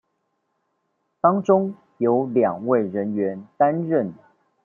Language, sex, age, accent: Chinese, male, 40-49, 出生地：臺北市